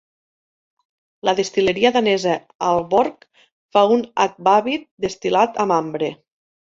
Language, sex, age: Catalan, female, 30-39